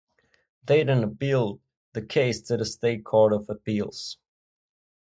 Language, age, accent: English, 19-29, Czech